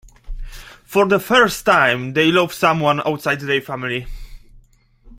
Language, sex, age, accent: English, male, 19-29, United States English